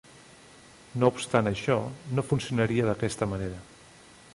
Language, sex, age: Catalan, male, 40-49